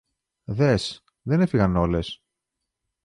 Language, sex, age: Greek, male, 40-49